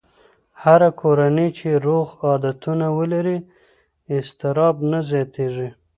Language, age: Pashto, 30-39